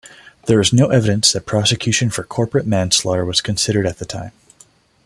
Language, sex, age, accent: English, male, 30-39, United States English